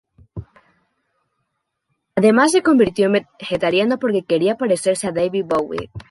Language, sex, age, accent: Spanish, female, 19-29, Andino-Pacífico: Colombia, Perú, Ecuador, oeste de Bolivia y Venezuela andina